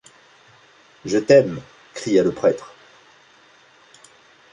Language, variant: French, Français de métropole